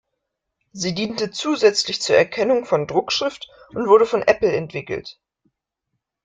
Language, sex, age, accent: German, female, 19-29, Deutschland Deutsch